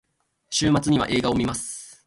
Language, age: Japanese, 19-29